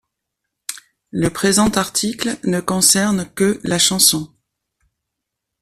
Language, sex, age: French, female, 60-69